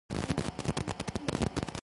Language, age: English, 19-29